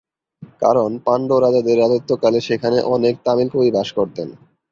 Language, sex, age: Bengali, male, 19-29